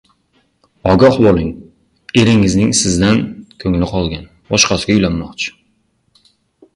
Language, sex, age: Uzbek, male, 19-29